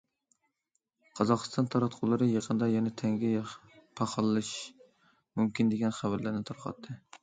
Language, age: Uyghur, 19-29